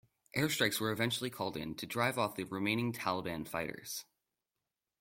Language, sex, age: English, male, under 19